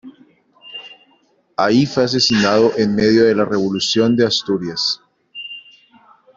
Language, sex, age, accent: Spanish, male, 30-39, Andino-Pacífico: Colombia, Perú, Ecuador, oeste de Bolivia y Venezuela andina